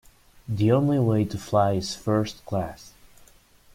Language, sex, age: English, male, under 19